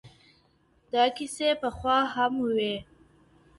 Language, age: Pashto, under 19